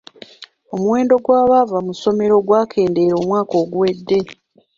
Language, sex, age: Ganda, female, 30-39